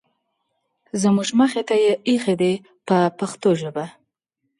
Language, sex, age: Pashto, female, 30-39